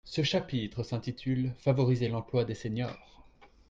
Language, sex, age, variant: French, male, 30-39, Français de métropole